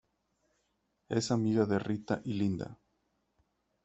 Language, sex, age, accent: Spanish, male, 30-39, México